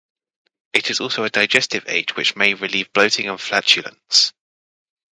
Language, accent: English, England English